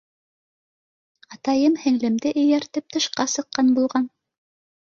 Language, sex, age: Bashkir, female, 50-59